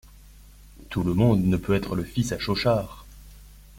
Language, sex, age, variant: French, male, 30-39, Français de métropole